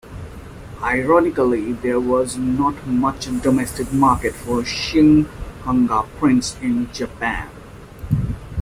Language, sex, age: English, male, 40-49